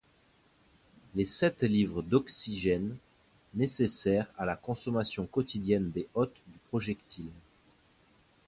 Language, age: French, 30-39